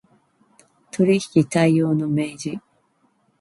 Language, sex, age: Japanese, female, 50-59